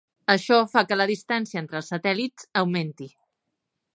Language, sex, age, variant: Catalan, female, 40-49, Central